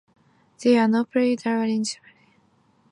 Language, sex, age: English, female, 19-29